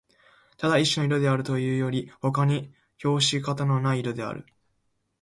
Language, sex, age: Japanese, male, 19-29